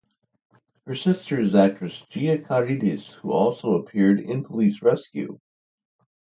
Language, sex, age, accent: English, male, 60-69, United States English